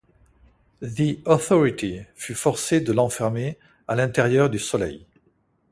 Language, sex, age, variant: French, male, 60-69, Français de métropole